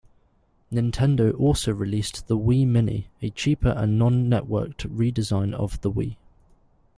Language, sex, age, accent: English, male, 19-29, England English